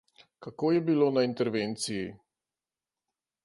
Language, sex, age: Slovenian, male, 60-69